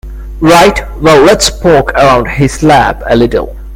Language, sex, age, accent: English, male, 19-29, India and South Asia (India, Pakistan, Sri Lanka)